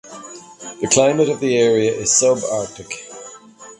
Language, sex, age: English, male, 40-49